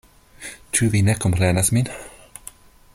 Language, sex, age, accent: Esperanto, male, 30-39, Internacia